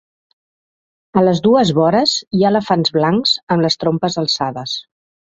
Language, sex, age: Catalan, female, 40-49